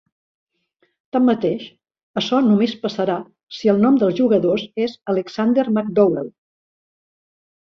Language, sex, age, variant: Catalan, female, 60-69, Central